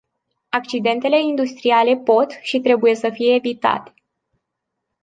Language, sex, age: Romanian, female, 19-29